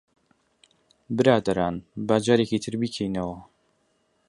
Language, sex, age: Central Kurdish, male, 19-29